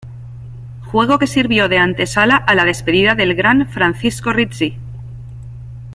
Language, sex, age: Spanish, female, 40-49